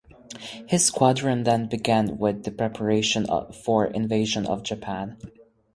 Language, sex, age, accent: English, male, 19-29, United States English